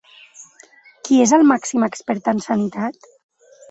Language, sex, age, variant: Catalan, female, 19-29, Central